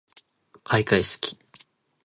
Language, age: Japanese, 19-29